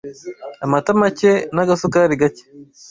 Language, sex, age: Kinyarwanda, male, 19-29